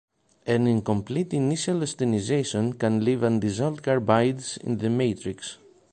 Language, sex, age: English, male, 40-49